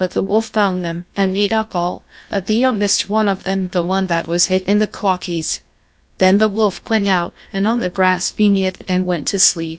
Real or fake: fake